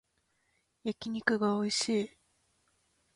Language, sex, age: Japanese, female, 19-29